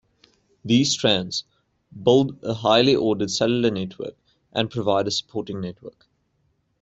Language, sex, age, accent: English, male, 19-29, Southern African (South Africa, Zimbabwe, Namibia)